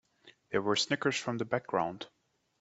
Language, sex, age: English, male, 19-29